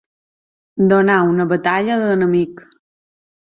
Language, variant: Catalan, Balear